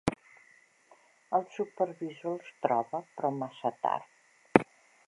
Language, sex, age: Catalan, female, 70-79